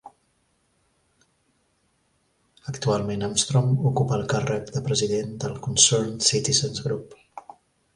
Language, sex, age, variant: Catalan, male, 40-49, Central